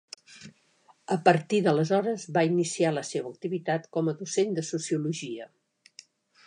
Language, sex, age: Catalan, female, 60-69